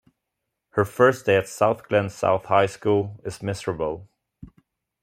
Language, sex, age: English, male, 19-29